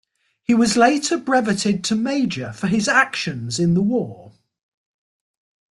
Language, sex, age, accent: English, male, 60-69, England English